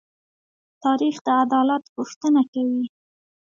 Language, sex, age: Pashto, female, 19-29